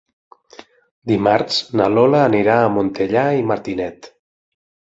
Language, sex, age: Catalan, male, 40-49